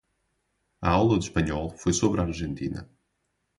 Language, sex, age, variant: Portuguese, male, 19-29, Portuguese (Portugal)